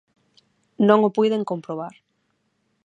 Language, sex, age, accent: Galician, female, 30-39, Normativo (estándar); Neofalante